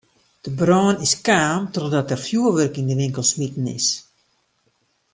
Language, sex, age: Western Frisian, female, 50-59